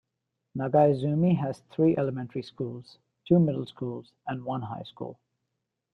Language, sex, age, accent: English, male, 30-39, Australian English